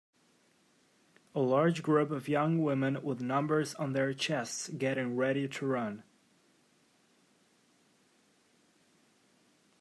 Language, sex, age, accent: English, male, under 19, United States English